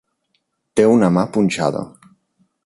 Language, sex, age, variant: Catalan, male, 19-29, Central